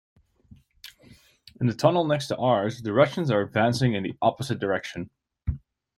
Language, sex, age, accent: English, male, 30-39, United States English